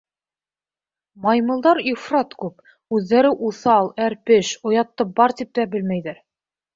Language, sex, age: Bashkir, female, 19-29